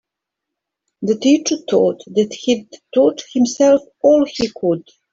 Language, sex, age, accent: English, female, 50-59, Australian English